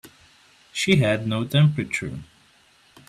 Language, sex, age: English, male, 19-29